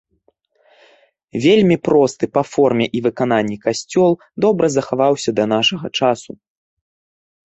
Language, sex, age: Belarusian, male, 19-29